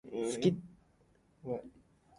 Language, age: Japanese, under 19